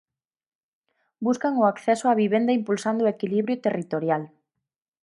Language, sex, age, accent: Galician, female, 19-29, Central (gheada); Normativo (estándar)